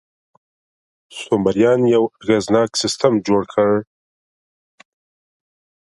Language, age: Pashto, 19-29